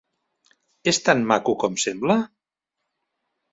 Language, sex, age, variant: Catalan, male, 60-69, Central